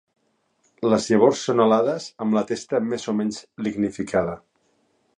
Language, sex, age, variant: Catalan, male, 50-59, Central